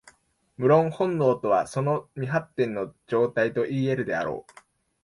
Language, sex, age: Japanese, male, 19-29